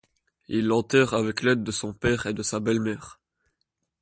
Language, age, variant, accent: French, under 19, Français d'Europe, Français de Belgique